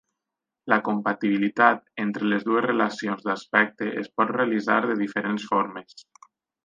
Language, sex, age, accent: Catalan, male, 19-29, valencià